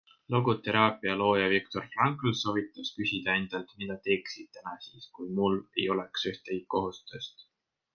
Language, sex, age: Estonian, male, 19-29